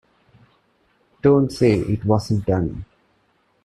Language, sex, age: English, male, 19-29